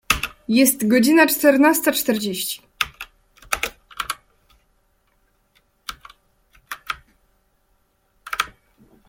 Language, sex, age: Polish, female, 19-29